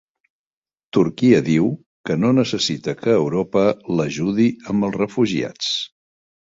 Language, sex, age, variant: Catalan, male, 60-69, Central